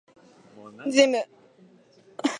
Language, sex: Japanese, female